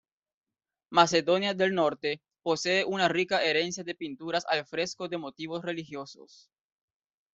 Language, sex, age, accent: Spanish, male, 19-29, América central